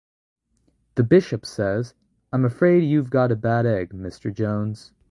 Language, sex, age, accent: English, male, under 19, United States English